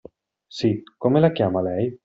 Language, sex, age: Italian, male, 40-49